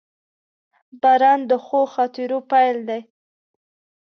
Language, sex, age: Pashto, female, 19-29